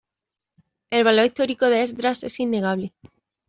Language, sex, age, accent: Spanish, female, 19-29, España: Sur peninsular (Andalucia, Extremadura, Murcia)